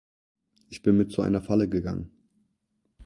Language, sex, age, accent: German, male, 19-29, Deutschland Deutsch